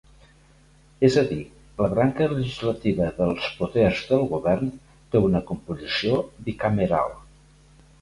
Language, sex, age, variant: Catalan, male, 60-69, Nord-Occidental